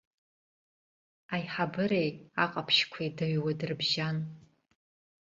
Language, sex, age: Abkhazian, female, 40-49